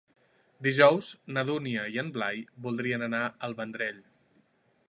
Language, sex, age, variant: Catalan, male, 19-29, Central